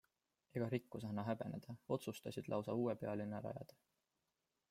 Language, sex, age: Estonian, male, 19-29